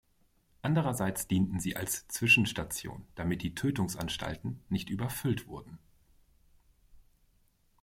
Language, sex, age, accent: German, male, 40-49, Deutschland Deutsch